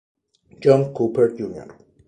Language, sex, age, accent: Spanish, male, 19-29, Chileno: Chile, Cuyo